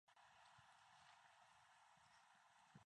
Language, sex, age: English, female, 19-29